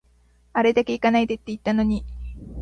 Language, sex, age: Japanese, female, 19-29